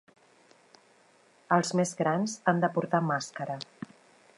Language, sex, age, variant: Catalan, female, 50-59, Central